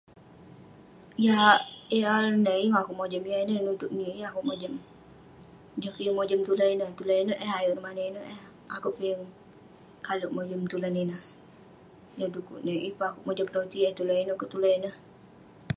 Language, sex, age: Western Penan, female, under 19